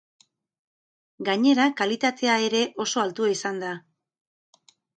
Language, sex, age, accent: Basque, female, 50-59, Mendebalekoa (Araba, Bizkaia, Gipuzkoako mendebaleko herri batzuk)